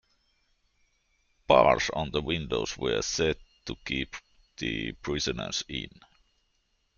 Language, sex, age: English, male, 40-49